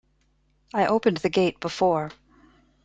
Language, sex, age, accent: English, female, 50-59, United States English